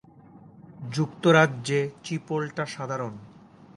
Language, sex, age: Bengali, male, 19-29